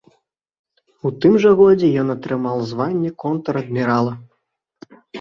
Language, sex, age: Belarusian, male, 19-29